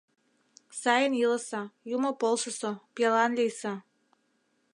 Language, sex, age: Mari, female, 30-39